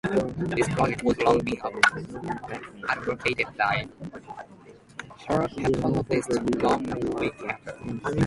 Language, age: English, 19-29